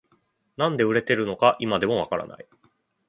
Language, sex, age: Japanese, male, 30-39